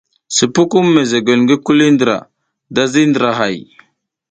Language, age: South Giziga, 30-39